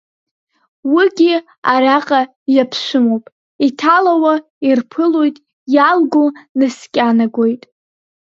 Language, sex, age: Abkhazian, female, under 19